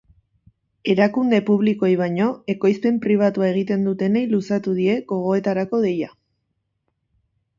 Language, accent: Basque, Erdialdekoa edo Nafarra (Gipuzkoa, Nafarroa)